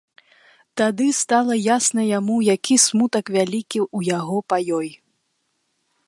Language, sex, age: Belarusian, female, 30-39